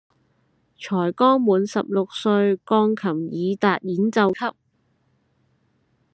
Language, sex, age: Cantonese, female, 19-29